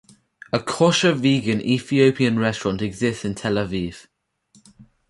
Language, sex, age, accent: English, male, under 19, England English